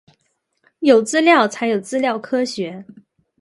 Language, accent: Chinese, 出生地：吉林省